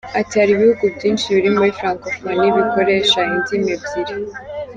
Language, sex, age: Kinyarwanda, female, 19-29